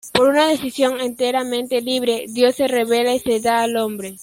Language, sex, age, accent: Spanish, female, under 19, Andino-Pacífico: Colombia, Perú, Ecuador, oeste de Bolivia y Venezuela andina